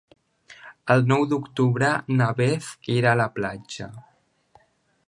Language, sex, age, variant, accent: Catalan, male, under 19, Central, central